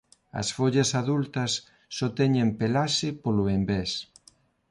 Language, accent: Galician, Neofalante